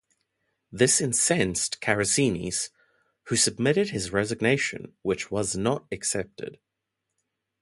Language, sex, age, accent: English, male, 19-29, Southern African (South Africa, Zimbabwe, Namibia)